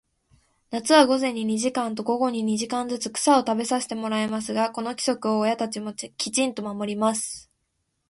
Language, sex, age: Japanese, female, 19-29